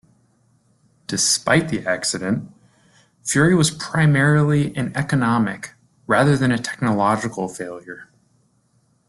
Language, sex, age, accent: English, male, 19-29, United States English